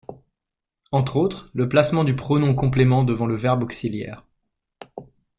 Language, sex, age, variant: French, male, 40-49, Français de métropole